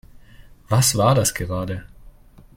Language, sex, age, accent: German, male, 19-29, Deutschland Deutsch